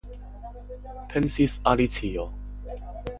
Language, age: Esperanto, under 19